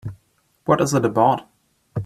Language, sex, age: English, male, 19-29